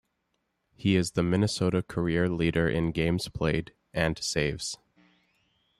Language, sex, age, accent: English, male, 19-29, Canadian English